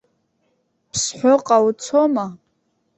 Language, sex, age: Abkhazian, female, under 19